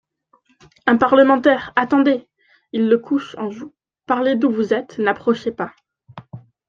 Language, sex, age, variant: French, female, 19-29, Français de métropole